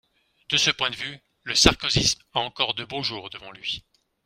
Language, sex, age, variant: French, male, 40-49, Français de métropole